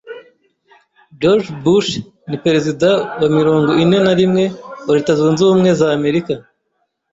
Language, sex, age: Kinyarwanda, male, 30-39